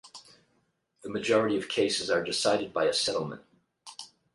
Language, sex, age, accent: English, male, 50-59, United States English